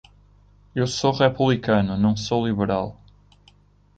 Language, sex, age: Portuguese, male, 19-29